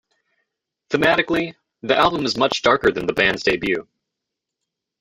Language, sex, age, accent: English, male, 19-29, United States English